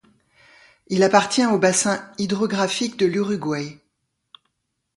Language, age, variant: French, 60-69, Français de métropole